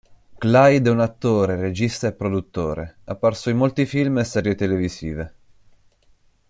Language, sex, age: Italian, male, 19-29